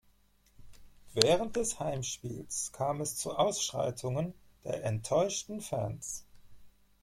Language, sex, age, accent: German, male, 40-49, Deutschland Deutsch